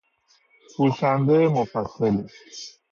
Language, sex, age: Persian, male, 30-39